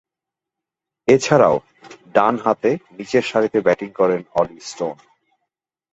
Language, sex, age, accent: Bengali, male, 40-49, Bangladeshi